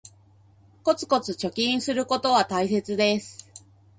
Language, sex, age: Japanese, female, 30-39